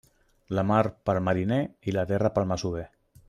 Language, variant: Catalan, Central